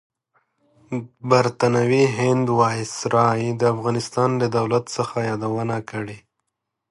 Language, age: Pashto, 19-29